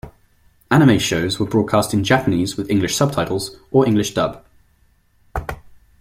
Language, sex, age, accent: English, male, 19-29, England English